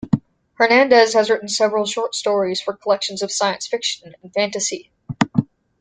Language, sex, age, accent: English, female, under 19, United States English